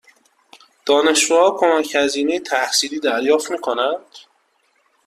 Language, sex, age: Persian, male, 19-29